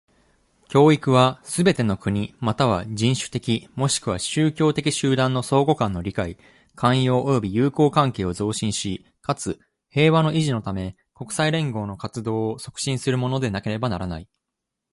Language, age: Japanese, 19-29